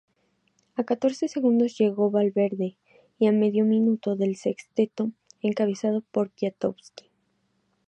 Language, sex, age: Spanish, female, 19-29